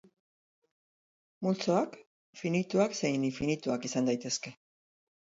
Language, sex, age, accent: Basque, female, 60-69, Erdialdekoa edo Nafarra (Gipuzkoa, Nafarroa)